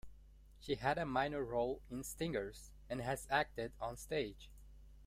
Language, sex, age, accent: English, male, 19-29, United States English